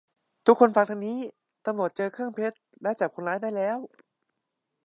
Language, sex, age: Thai, male, under 19